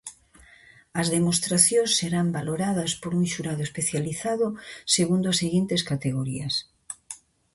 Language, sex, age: Galician, female, 60-69